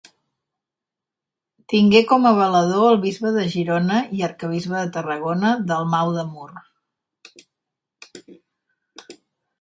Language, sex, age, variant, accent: Catalan, female, 60-69, Central, Català central